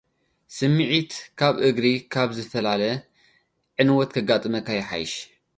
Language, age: Tigrinya, 19-29